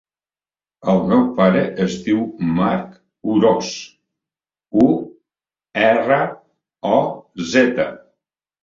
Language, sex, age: Catalan, male, 70-79